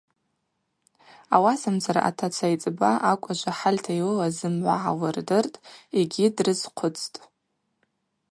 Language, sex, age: Abaza, female, 19-29